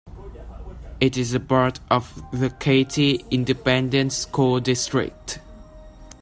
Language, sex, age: English, male, under 19